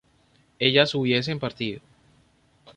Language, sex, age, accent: Spanish, male, 30-39, Caribe: Cuba, Venezuela, Puerto Rico, República Dominicana, Panamá, Colombia caribeña, México caribeño, Costa del golfo de México